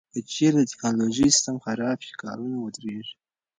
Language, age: Pashto, 19-29